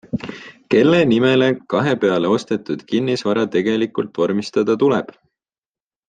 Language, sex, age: Estonian, male, 19-29